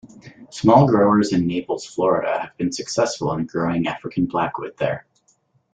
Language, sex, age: English, male, 19-29